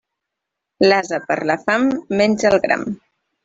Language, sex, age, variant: Catalan, female, 19-29, Central